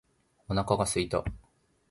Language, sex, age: Japanese, male, 19-29